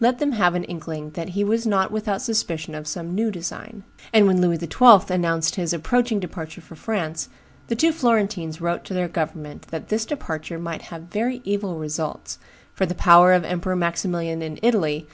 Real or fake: real